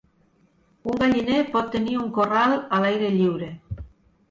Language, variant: Catalan, Nord-Occidental